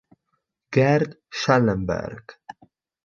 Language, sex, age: Italian, male, 19-29